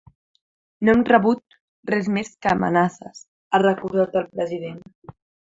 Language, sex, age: Catalan, female, under 19